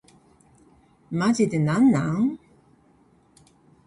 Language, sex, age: Japanese, female, 60-69